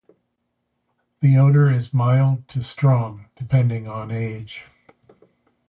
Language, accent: English, United States English